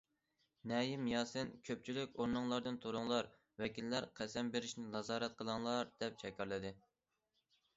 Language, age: Uyghur, 19-29